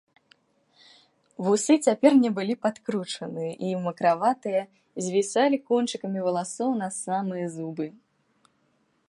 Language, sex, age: Belarusian, female, 19-29